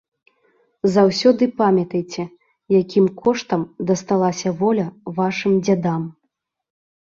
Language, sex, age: Belarusian, female, 30-39